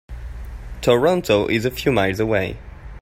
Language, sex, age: English, male, 19-29